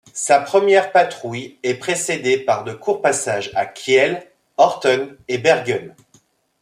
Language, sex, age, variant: French, male, 30-39, Français de métropole